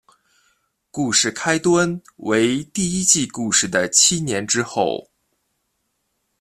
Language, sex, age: Chinese, male, 19-29